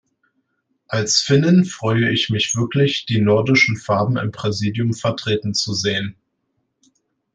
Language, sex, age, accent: German, male, 19-29, Deutschland Deutsch